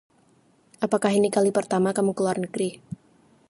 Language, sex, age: Indonesian, female, 19-29